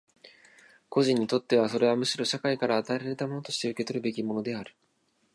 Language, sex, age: Japanese, male, 19-29